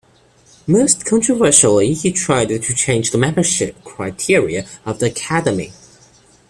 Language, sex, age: English, male, under 19